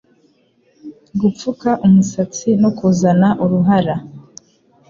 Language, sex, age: Kinyarwanda, female, under 19